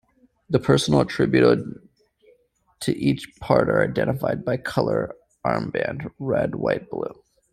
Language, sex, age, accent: English, male, 30-39, United States English